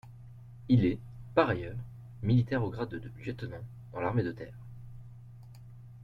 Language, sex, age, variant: French, male, 19-29, Français de métropole